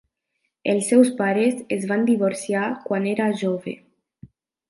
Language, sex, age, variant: Catalan, female, 19-29, Nord-Occidental